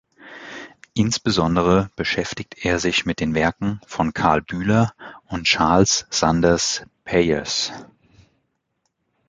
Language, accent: German, Deutschland Deutsch